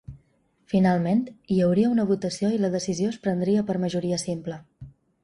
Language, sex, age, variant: Catalan, female, 19-29, Balear